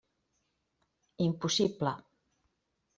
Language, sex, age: Catalan, female, 60-69